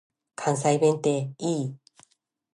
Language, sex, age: Japanese, female, 50-59